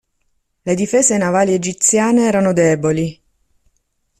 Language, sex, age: Italian, female, 30-39